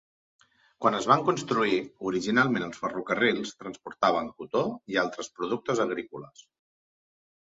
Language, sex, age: Catalan, male, 40-49